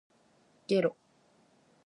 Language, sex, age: Japanese, female, 19-29